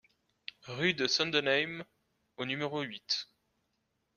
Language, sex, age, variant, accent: French, male, 19-29, Français d'Europe, Français de Suisse